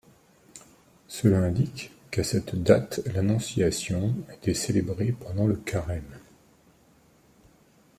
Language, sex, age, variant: French, male, 50-59, Français de métropole